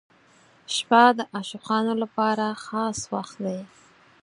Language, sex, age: Pashto, female, 30-39